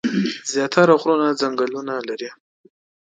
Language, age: Pashto, 19-29